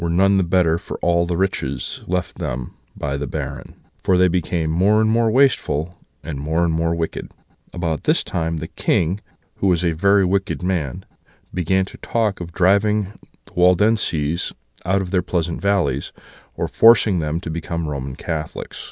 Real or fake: real